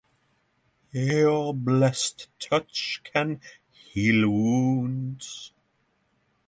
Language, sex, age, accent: English, male, 30-39, United States English